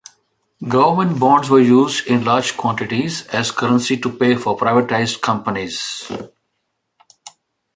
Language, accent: English, India and South Asia (India, Pakistan, Sri Lanka)